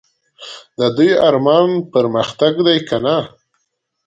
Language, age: Pashto, 19-29